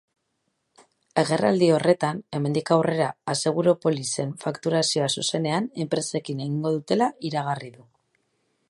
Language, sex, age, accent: Basque, female, 30-39, Mendebalekoa (Araba, Bizkaia, Gipuzkoako mendebaleko herri batzuk)